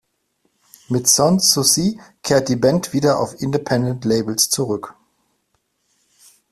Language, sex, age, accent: German, male, 40-49, Deutschland Deutsch